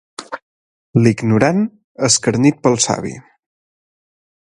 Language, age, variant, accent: Catalan, 30-39, Central, central; Garrotxi